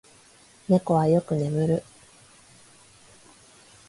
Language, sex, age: Japanese, female, 30-39